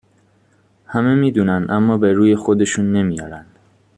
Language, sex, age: Persian, male, 19-29